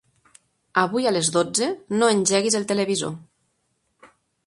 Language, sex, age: Catalan, female, 30-39